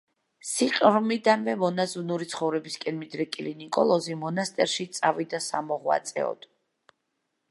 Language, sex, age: Georgian, female, 40-49